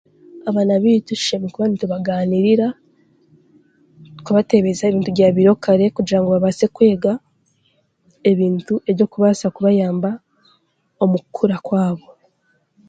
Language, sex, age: Chiga, female, 19-29